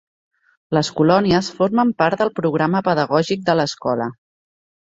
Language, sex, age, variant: Catalan, female, 40-49, Central